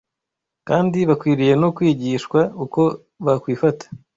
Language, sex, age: Kinyarwanda, male, 19-29